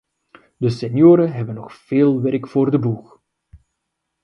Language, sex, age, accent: Dutch, male, 30-39, Belgisch Nederlands